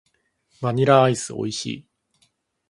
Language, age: Japanese, 19-29